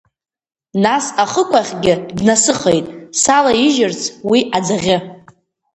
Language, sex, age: Abkhazian, female, under 19